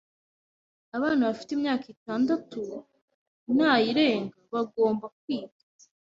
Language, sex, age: Kinyarwanda, female, 19-29